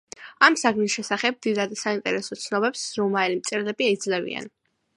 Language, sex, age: Georgian, female, under 19